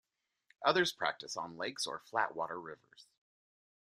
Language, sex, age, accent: English, male, 30-39, United States English